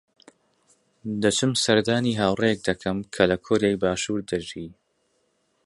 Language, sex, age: Central Kurdish, male, 19-29